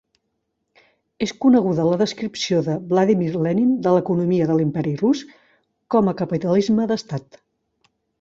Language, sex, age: Catalan, female, 50-59